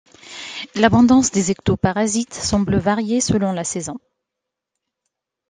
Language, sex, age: French, female, 19-29